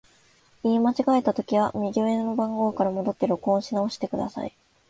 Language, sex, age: Japanese, female, 19-29